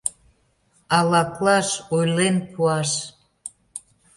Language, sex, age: Mari, female, 60-69